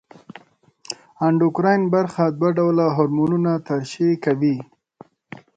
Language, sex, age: Pashto, male, 30-39